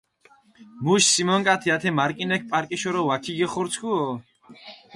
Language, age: Mingrelian, 19-29